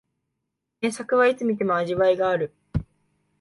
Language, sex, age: Japanese, female, 19-29